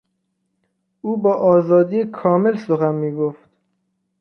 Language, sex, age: Persian, male, 19-29